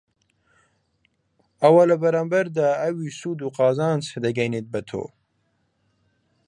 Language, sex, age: Central Kurdish, male, 19-29